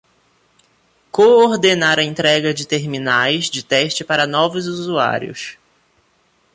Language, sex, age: Portuguese, male, 30-39